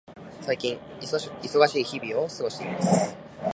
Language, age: Japanese, under 19